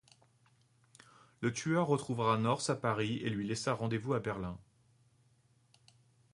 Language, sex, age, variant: French, male, 30-39, Français de métropole